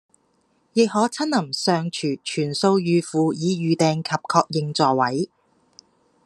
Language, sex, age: Cantonese, female, under 19